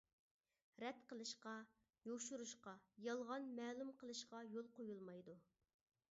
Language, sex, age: Uyghur, male, 19-29